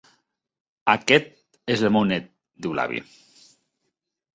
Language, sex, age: Catalan, male, 40-49